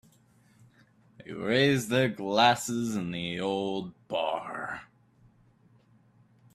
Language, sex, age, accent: English, male, under 19, United States English